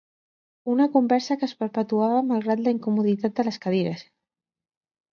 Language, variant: Catalan, Central